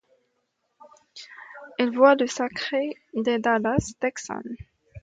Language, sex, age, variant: French, female, 19-29, Français de métropole